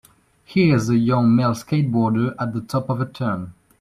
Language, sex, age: English, male, 19-29